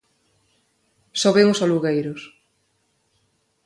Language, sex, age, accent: Galician, female, 40-49, Neofalante